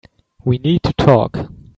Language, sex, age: English, male, 19-29